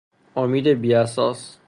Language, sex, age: Persian, male, 19-29